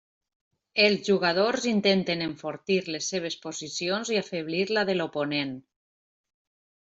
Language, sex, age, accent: Catalan, female, 40-49, valencià